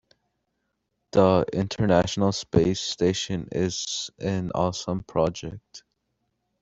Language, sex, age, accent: English, male, 19-29, United States English